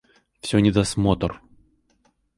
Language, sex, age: Russian, male, 30-39